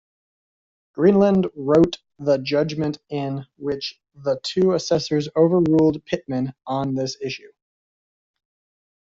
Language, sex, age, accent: English, male, 30-39, United States English